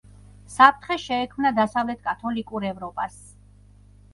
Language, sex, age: Georgian, female, 40-49